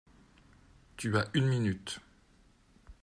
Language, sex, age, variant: French, male, 50-59, Français de métropole